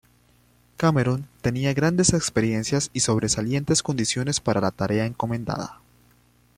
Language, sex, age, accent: Spanish, male, 19-29, Andino-Pacífico: Colombia, Perú, Ecuador, oeste de Bolivia y Venezuela andina